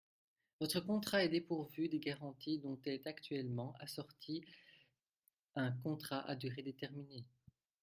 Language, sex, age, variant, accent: French, male, 19-29, Français d'Europe, Français de Belgique